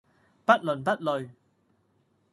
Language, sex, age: Cantonese, male, 40-49